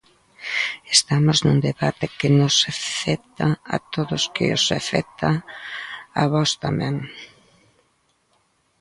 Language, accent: Galician, Normativo (estándar)